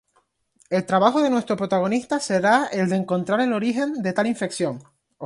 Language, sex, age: Spanish, male, 19-29